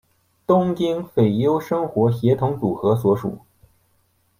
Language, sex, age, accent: Chinese, male, 40-49, 出生地：山东省